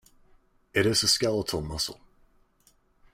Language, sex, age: English, male, 19-29